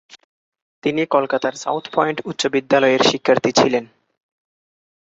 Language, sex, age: Bengali, male, 19-29